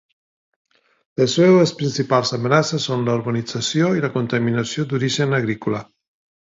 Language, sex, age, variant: Catalan, male, 40-49, Central